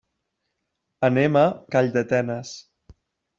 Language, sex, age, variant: Catalan, male, 19-29, Central